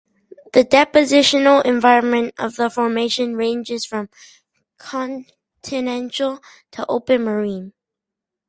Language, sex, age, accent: English, male, under 19, United States English